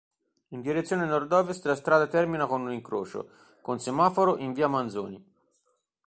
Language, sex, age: Italian, male, 40-49